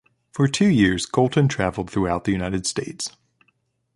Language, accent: English, United States English